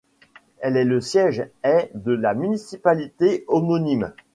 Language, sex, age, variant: French, male, 40-49, Français de métropole